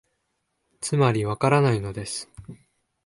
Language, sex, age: Japanese, male, 19-29